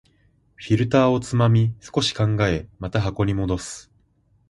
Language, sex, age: Japanese, male, 19-29